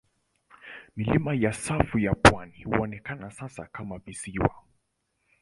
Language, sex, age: Swahili, male, 19-29